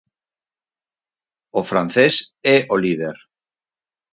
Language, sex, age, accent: Galician, male, 50-59, Normativo (estándar)